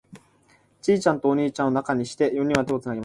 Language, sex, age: Japanese, male, 19-29